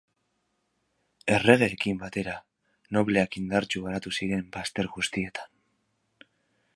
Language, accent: Basque, Mendebalekoa (Araba, Bizkaia, Gipuzkoako mendebaleko herri batzuk)